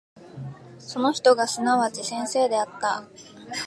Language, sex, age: Japanese, female, 19-29